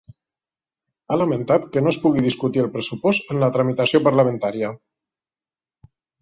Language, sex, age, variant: Catalan, male, 40-49, Central